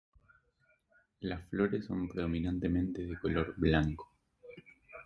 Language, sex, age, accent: Spanish, male, 19-29, Rioplatense: Argentina, Uruguay, este de Bolivia, Paraguay